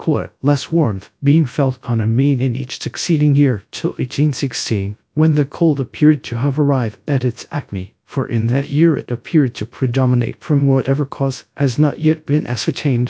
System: TTS, GradTTS